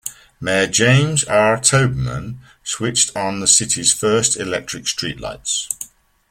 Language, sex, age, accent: English, male, 50-59, England English